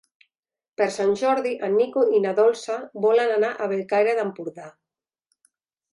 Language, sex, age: Catalan, female, 50-59